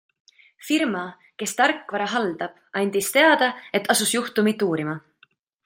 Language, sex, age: Estonian, female, 19-29